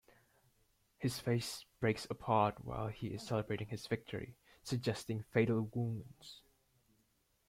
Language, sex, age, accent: English, male, 19-29, Australian English